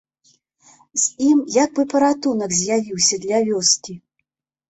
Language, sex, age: Belarusian, female, 50-59